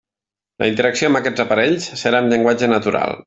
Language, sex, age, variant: Catalan, male, 40-49, Nord-Occidental